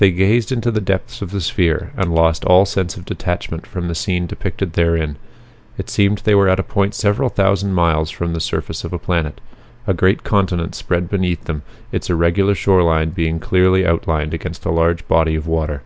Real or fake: real